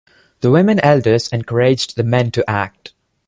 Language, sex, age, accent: English, male, 19-29, India and South Asia (India, Pakistan, Sri Lanka)